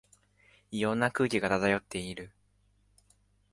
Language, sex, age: Japanese, male, 19-29